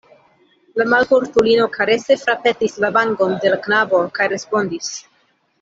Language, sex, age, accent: Esperanto, female, 19-29, Internacia